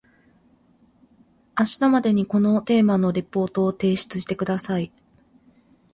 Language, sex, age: Japanese, female, 30-39